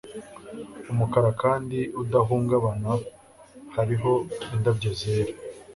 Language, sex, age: Kinyarwanda, male, 19-29